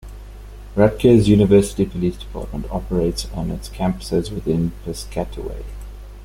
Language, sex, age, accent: English, male, 30-39, Southern African (South Africa, Zimbabwe, Namibia)